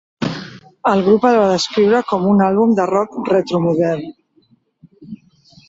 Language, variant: Catalan, Central